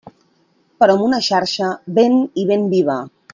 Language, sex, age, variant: Catalan, female, 40-49, Central